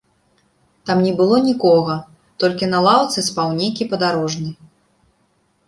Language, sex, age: Belarusian, female, 19-29